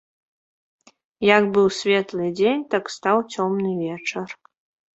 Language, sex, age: Belarusian, female, 19-29